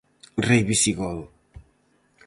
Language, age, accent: Galician, 50-59, Central (gheada)